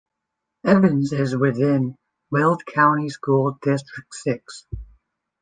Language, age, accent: English, 30-39, United States English